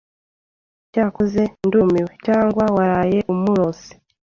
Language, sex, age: Kinyarwanda, female, 30-39